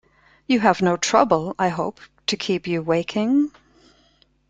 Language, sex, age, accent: English, female, 50-59, United States English